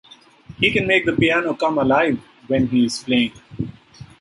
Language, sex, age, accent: English, male, 50-59, India and South Asia (India, Pakistan, Sri Lanka)